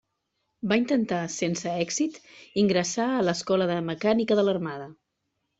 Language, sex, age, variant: Catalan, female, 40-49, Central